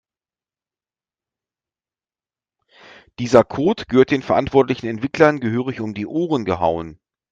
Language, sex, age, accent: German, male, 40-49, Deutschland Deutsch